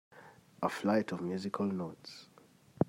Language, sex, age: English, male, 19-29